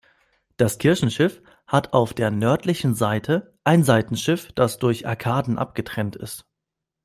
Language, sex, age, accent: German, male, 19-29, Deutschland Deutsch